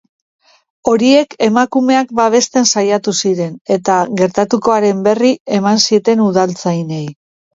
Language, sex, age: Basque, female, 50-59